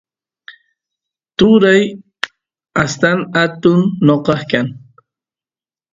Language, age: Santiago del Estero Quichua, 40-49